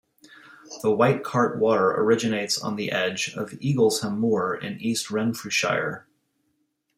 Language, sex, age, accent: English, male, 40-49, United States English